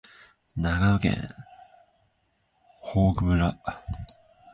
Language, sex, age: Japanese, male, 19-29